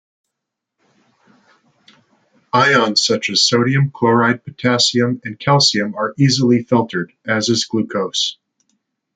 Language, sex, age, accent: English, male, 19-29, United States English